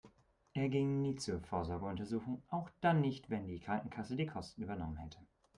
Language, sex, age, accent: German, male, 19-29, Deutschland Deutsch